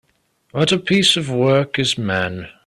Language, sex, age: English, male, 19-29